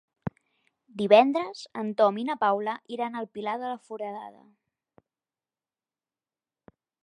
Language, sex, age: Catalan, female, 19-29